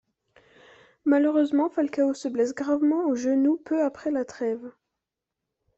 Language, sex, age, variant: French, female, 19-29, Français de métropole